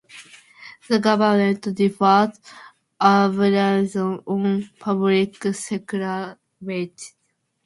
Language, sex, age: English, female, under 19